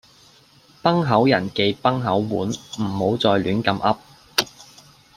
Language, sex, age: Cantonese, male, 19-29